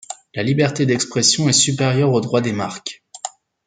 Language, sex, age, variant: French, male, 19-29, Français de métropole